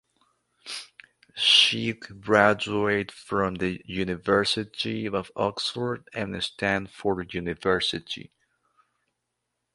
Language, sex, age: English, male, 19-29